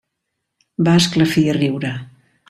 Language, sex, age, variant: Catalan, female, 70-79, Central